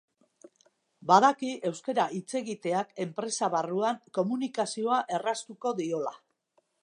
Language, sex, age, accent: Basque, female, 60-69, Mendebalekoa (Araba, Bizkaia, Gipuzkoako mendebaleko herri batzuk)